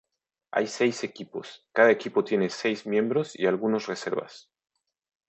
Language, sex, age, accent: Spanish, male, 30-39, México